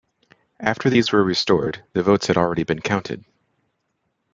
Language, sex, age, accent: English, male, 30-39, United States English